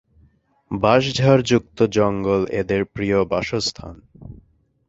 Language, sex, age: Bengali, male, 19-29